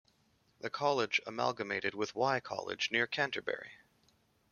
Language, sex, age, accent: English, male, 30-39, Canadian English